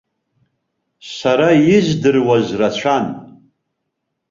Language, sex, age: Abkhazian, male, 50-59